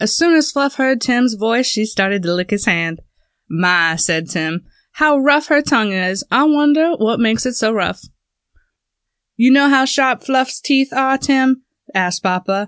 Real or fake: real